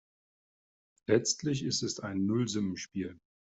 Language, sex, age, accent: German, male, 50-59, Deutschland Deutsch